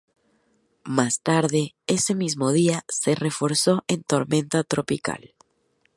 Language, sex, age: Spanish, female, 30-39